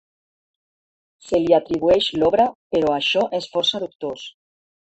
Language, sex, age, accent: Catalan, female, 40-49, Barceloní